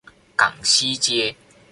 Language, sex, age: Chinese, male, under 19